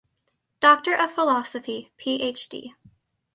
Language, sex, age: English, female, under 19